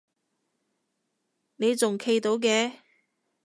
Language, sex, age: Cantonese, female, 30-39